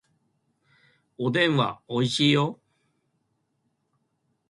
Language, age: Japanese, 60-69